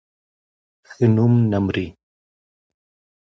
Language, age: Pashto, 30-39